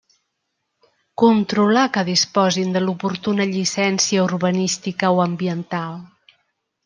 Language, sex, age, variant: Catalan, female, 50-59, Central